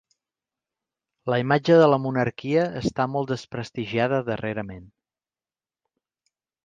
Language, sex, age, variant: Catalan, male, 40-49, Central